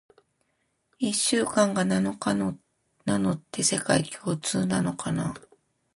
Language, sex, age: Japanese, female, 40-49